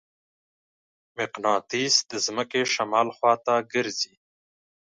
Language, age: Pashto, 30-39